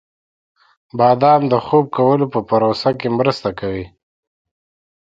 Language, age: Pashto, 19-29